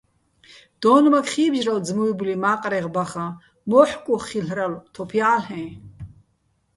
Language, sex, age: Bats, female, 30-39